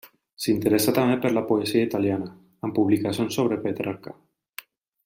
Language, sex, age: Catalan, male, 30-39